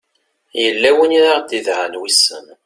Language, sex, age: Kabyle, male, 30-39